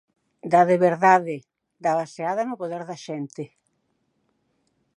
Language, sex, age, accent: Galician, female, 70-79, Atlántico (seseo e gheada)